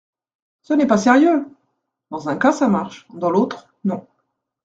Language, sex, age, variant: French, female, 40-49, Français de métropole